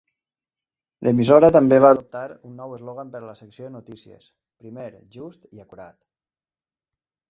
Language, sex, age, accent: Catalan, male, 30-39, valencià